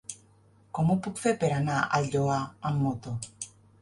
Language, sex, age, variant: Catalan, female, 40-49, Nord-Occidental